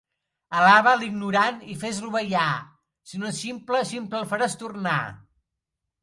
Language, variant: Catalan, Central